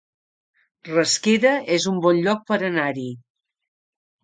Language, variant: Catalan, Central